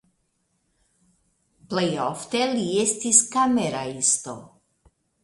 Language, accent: Esperanto, Internacia